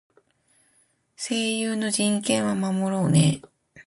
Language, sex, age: Japanese, female, 40-49